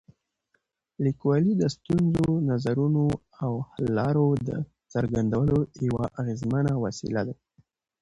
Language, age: Pashto, 19-29